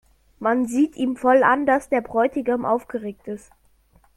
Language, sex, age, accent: German, male, under 19, Deutschland Deutsch